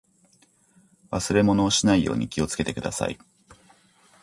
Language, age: Japanese, 40-49